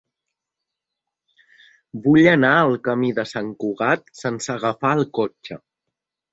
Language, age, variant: Catalan, 19-29, Balear